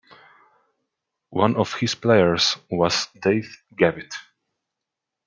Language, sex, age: English, male, 19-29